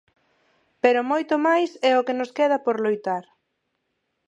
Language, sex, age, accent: Galician, female, 30-39, Neofalante